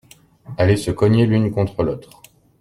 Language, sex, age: French, male, 30-39